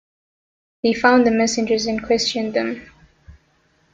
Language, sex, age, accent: English, female, 19-29, United States English